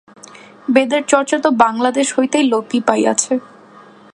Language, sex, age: Bengali, female, 19-29